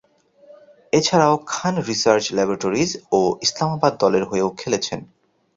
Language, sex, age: Bengali, male, 30-39